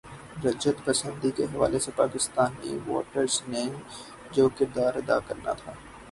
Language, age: Urdu, 19-29